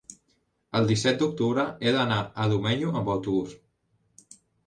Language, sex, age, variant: Catalan, male, under 19, Central